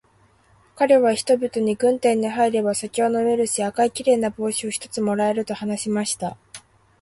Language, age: Japanese, 19-29